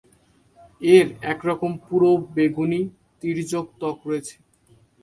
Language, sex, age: Bengali, male, 19-29